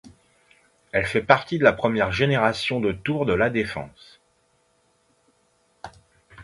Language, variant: French, Français de métropole